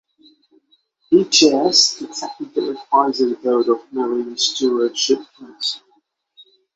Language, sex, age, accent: English, male, 30-39, United States English; England English